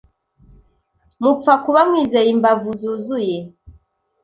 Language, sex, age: Kinyarwanda, female, 30-39